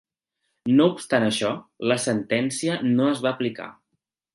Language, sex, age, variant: Catalan, male, 19-29, Central